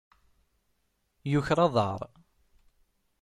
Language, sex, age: Kabyle, male, 30-39